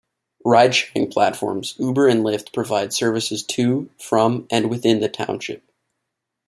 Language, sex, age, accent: English, male, 19-29, Canadian English